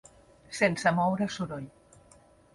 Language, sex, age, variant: Catalan, female, 50-59, Central